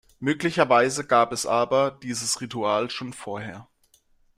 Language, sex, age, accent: German, male, 19-29, Deutschland Deutsch